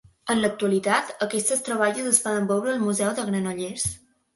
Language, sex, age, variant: Catalan, female, under 19, Balear